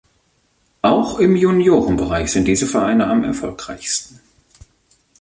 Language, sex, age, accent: German, male, 30-39, Deutschland Deutsch